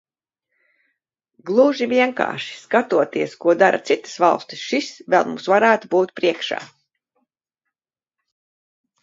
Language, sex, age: Latvian, female, 60-69